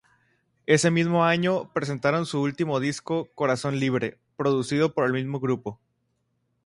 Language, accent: Spanish, México